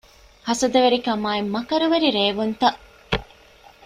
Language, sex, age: Divehi, female, 19-29